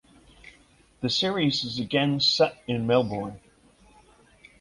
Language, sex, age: English, male, 60-69